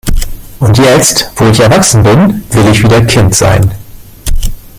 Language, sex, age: German, male, 50-59